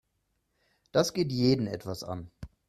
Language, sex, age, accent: German, male, 30-39, Deutschland Deutsch